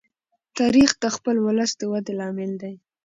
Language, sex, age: Pashto, female, 19-29